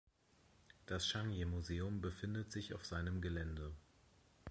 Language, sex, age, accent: German, male, 30-39, Deutschland Deutsch